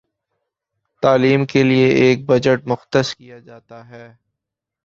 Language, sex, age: Urdu, male, 19-29